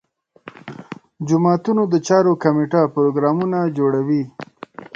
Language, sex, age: Pashto, male, 30-39